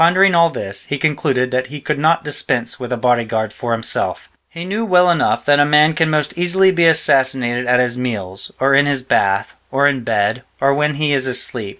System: none